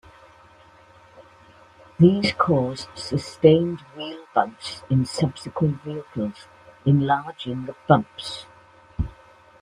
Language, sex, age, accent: English, female, 60-69, Welsh English